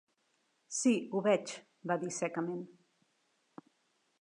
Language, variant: Catalan, Central